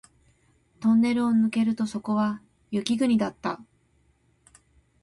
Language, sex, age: Japanese, female, 30-39